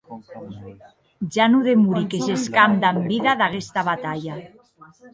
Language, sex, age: Occitan, female, 40-49